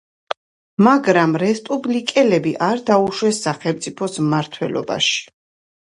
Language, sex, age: Georgian, female, 30-39